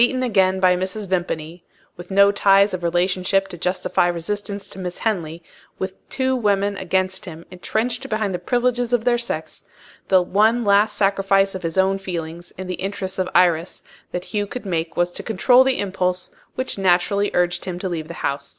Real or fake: real